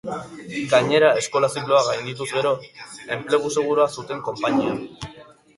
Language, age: Basque, under 19